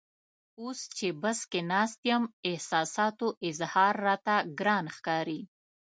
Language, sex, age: Pashto, female, 30-39